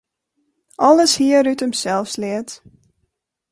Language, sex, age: Western Frisian, female, 30-39